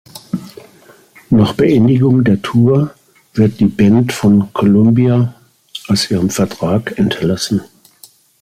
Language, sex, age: German, male, 60-69